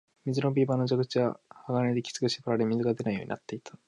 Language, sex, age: Japanese, male, 19-29